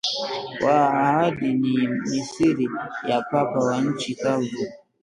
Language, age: Swahili, 19-29